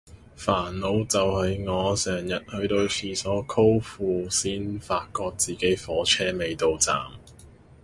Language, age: Cantonese, 19-29